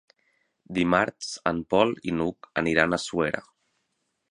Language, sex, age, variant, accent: Catalan, male, 19-29, Central, Empordanès; Oriental